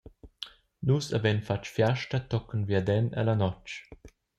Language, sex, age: Romansh, male, 19-29